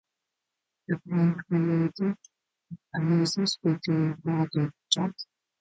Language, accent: English, United States English